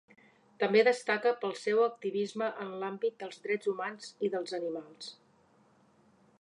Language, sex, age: Catalan, female, 30-39